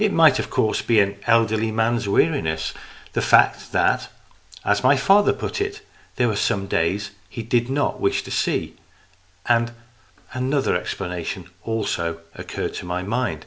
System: none